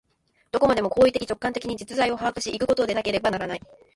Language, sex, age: Japanese, female, under 19